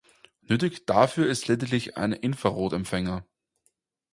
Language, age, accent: German, 19-29, Österreichisches Deutsch